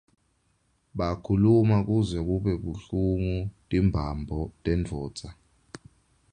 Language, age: Swati, 19-29